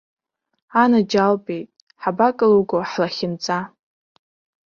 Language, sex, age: Abkhazian, male, under 19